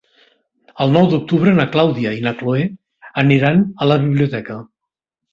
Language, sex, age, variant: Catalan, male, 60-69, Nord-Occidental